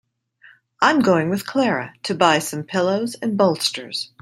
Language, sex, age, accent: English, female, 50-59, United States English